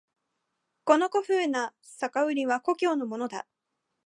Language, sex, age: Japanese, female, 19-29